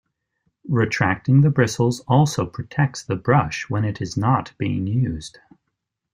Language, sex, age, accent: English, male, 30-39, United States English